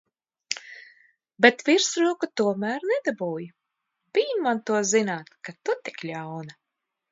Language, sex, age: Latvian, female, 50-59